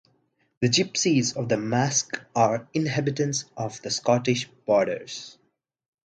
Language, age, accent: English, 19-29, India and South Asia (India, Pakistan, Sri Lanka)